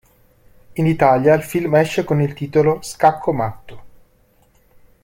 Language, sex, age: Italian, male, 40-49